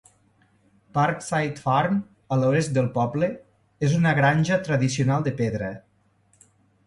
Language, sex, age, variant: Catalan, male, 30-39, Nord-Occidental